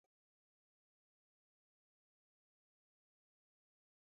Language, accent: English, United States English